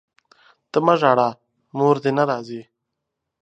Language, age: Pashto, 19-29